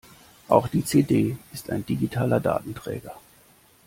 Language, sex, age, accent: German, male, 30-39, Deutschland Deutsch